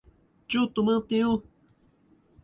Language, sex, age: Japanese, male, 19-29